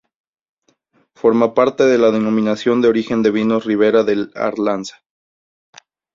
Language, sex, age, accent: Spanish, male, 19-29, México